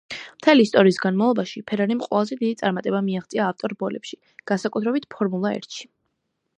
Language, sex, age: Georgian, female, under 19